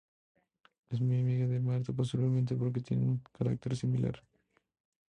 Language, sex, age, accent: Spanish, male, 19-29, México